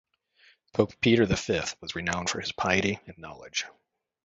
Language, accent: English, United States English